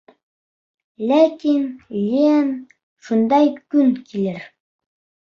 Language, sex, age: Bashkir, male, under 19